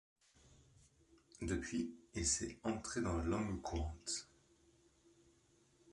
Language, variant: French, Français de métropole